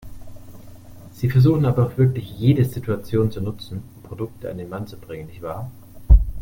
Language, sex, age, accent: German, male, 40-49, Deutschland Deutsch